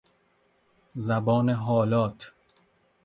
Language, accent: Persian, فارسی